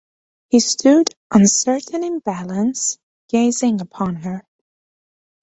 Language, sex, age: English, female, 19-29